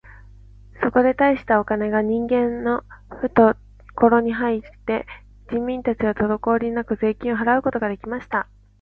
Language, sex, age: Japanese, female, 19-29